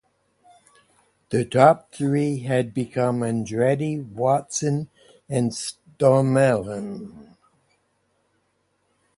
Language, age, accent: English, 70-79, Canadian English